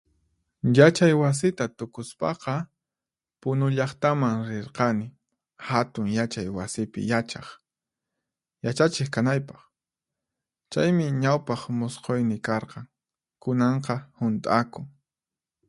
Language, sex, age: Puno Quechua, male, 30-39